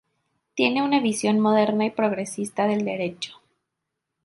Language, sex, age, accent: Spanish, female, 19-29, México